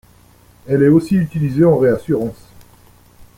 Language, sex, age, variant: French, male, 50-59, Français de métropole